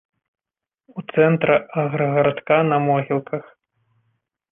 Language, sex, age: Belarusian, male, 30-39